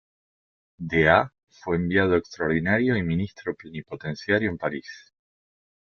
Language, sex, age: Spanish, male, 30-39